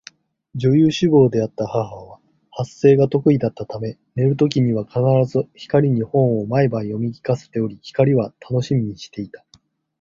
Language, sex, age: Japanese, male, 40-49